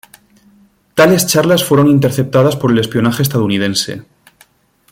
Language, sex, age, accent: Spanish, male, 40-49, España: Sur peninsular (Andalucia, Extremadura, Murcia)